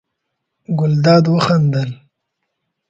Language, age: Pashto, 19-29